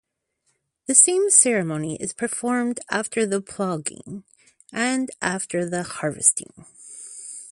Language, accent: English, United States English